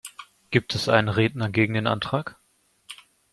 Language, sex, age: German, male, 19-29